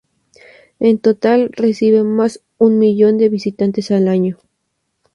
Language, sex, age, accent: Spanish, female, under 19, México